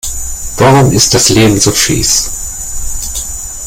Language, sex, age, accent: German, male, 40-49, Deutschland Deutsch